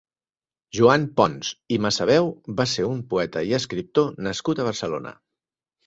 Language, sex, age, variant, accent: Catalan, male, 60-69, Central, Barcelonès